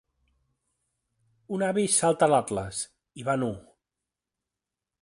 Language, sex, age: Catalan, male, 30-39